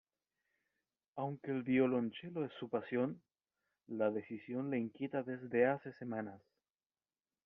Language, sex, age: Spanish, male, 30-39